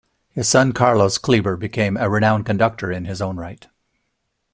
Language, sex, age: English, male, 60-69